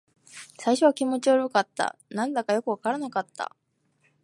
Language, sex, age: Japanese, female, 19-29